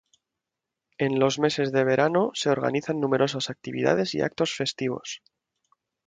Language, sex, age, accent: Spanish, male, 19-29, España: Centro-Sur peninsular (Madrid, Toledo, Castilla-La Mancha)